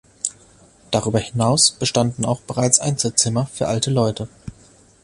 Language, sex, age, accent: German, male, 19-29, Deutschland Deutsch